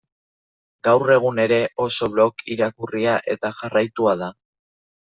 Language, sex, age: Basque, male, under 19